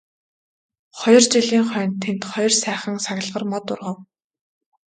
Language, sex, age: Mongolian, female, 19-29